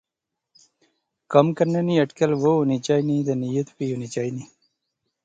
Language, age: Pahari-Potwari, 30-39